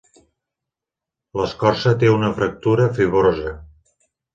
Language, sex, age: Catalan, male, 40-49